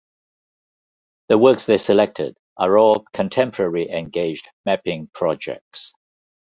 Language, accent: English, Singaporean English